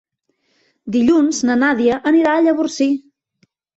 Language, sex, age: Catalan, female, 30-39